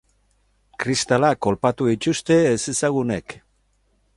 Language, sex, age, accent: Basque, male, 60-69, Mendebalekoa (Araba, Bizkaia, Gipuzkoako mendebaleko herri batzuk)